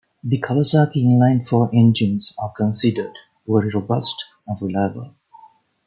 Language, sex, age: English, male, 30-39